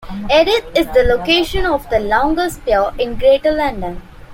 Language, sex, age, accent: English, female, 19-29, India and South Asia (India, Pakistan, Sri Lanka)